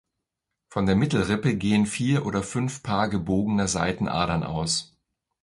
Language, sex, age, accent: German, male, 50-59, Deutschland Deutsch